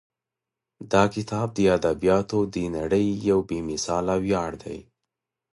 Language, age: Pashto, 19-29